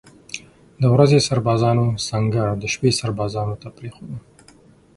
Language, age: Pashto, 30-39